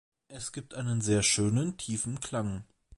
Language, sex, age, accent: German, male, 19-29, Deutschland Deutsch